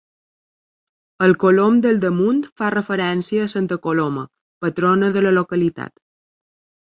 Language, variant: Catalan, Balear